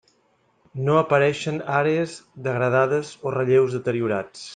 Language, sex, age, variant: Catalan, male, 30-39, Central